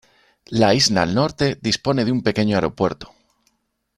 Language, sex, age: Spanish, male, 40-49